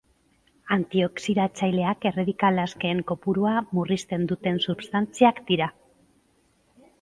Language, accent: Basque, Mendebalekoa (Araba, Bizkaia, Gipuzkoako mendebaleko herri batzuk)